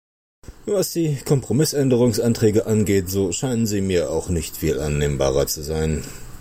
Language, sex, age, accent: German, male, 40-49, Deutschland Deutsch